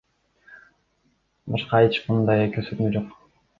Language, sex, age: Kyrgyz, male, under 19